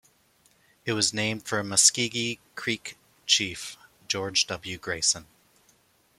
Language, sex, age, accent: English, male, 30-39, Canadian English